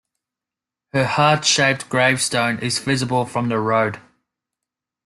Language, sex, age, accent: English, male, 19-29, Australian English